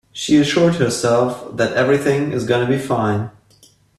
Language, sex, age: English, male, 19-29